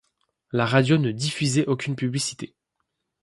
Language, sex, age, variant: French, male, 30-39, Français de métropole